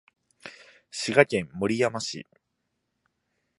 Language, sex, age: Japanese, male, 19-29